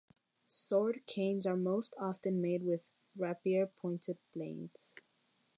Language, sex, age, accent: English, female, under 19, United States English